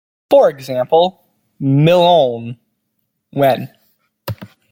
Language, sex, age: English, male, under 19